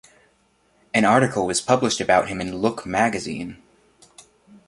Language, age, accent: English, 19-29, United States English